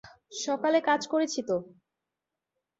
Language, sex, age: Bengali, female, 19-29